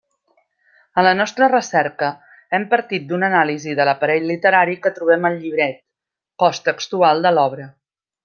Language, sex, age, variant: Catalan, female, 50-59, Central